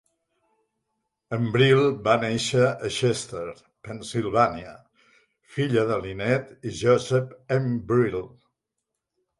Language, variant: Catalan, Central